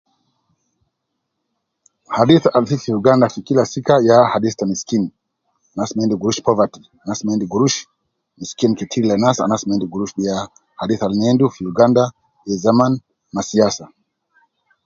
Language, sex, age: Nubi, male, 50-59